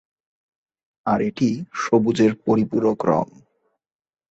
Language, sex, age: Bengali, male, 19-29